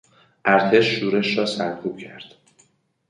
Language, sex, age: Persian, male, 19-29